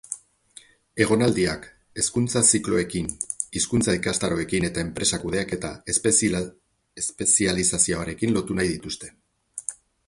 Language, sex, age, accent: Basque, male, 50-59, Mendebalekoa (Araba, Bizkaia, Gipuzkoako mendebaleko herri batzuk)